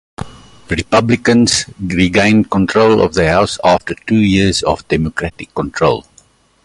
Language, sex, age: English, male, 60-69